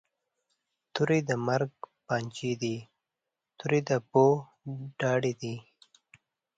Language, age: Pashto, under 19